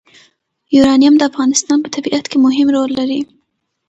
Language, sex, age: Pashto, female, 19-29